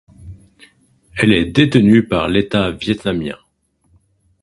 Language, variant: French, Français de métropole